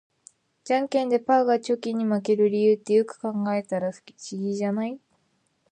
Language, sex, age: Japanese, female, 19-29